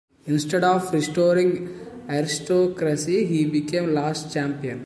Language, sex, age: English, male, 19-29